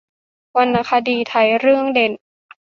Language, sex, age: Thai, female, 19-29